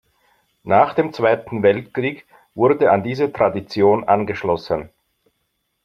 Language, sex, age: German, male, 50-59